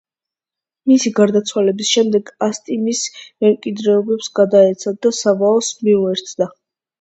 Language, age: Georgian, under 19